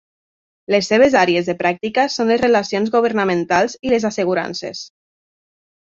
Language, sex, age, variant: Catalan, female, 19-29, Nord-Occidental